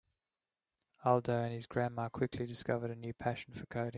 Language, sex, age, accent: English, male, 30-39, Australian English